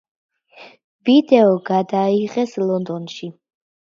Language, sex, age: Georgian, female, under 19